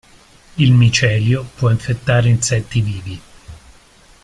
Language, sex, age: Italian, male, 50-59